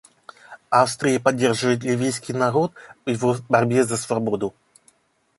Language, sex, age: Russian, male, 19-29